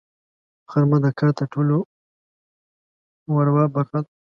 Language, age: Pashto, 19-29